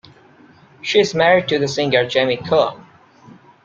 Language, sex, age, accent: English, male, 19-29, India and South Asia (India, Pakistan, Sri Lanka)